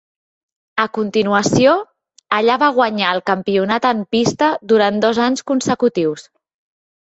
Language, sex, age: Catalan, female, 30-39